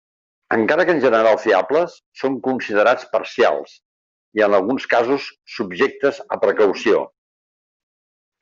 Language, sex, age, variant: Catalan, male, 70-79, Central